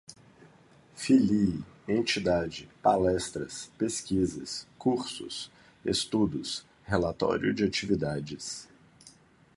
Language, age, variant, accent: Portuguese, 30-39, Portuguese (Brasil), Mineiro